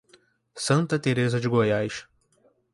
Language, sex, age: Portuguese, male, 19-29